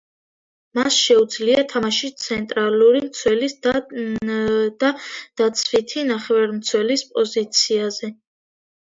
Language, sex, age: Georgian, female, under 19